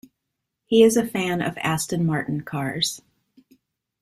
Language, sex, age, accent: English, female, 30-39, United States English